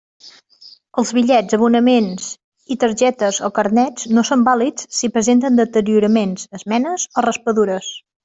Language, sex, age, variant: Catalan, female, 40-49, Central